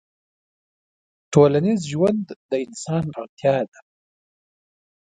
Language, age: Pashto, 19-29